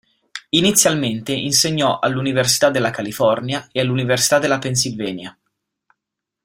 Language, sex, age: Italian, male, 19-29